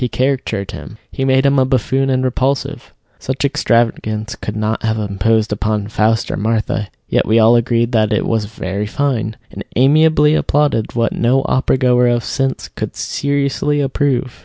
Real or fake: real